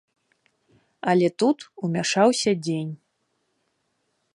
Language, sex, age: Belarusian, female, 19-29